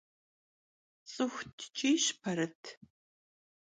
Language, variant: Kabardian, Адыгэбзэ (Къэбэрдей, Кирил, псоми зэдай)